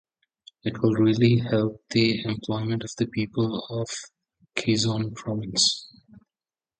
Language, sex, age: English, male, 30-39